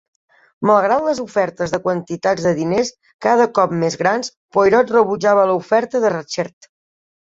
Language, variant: Catalan, Central